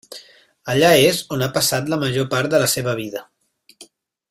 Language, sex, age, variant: Catalan, male, 30-39, Central